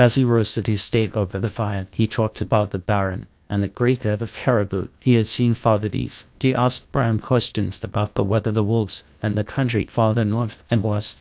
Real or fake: fake